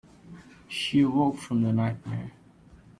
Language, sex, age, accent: English, male, 19-29, India and South Asia (India, Pakistan, Sri Lanka)